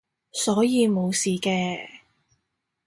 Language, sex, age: Cantonese, female, 19-29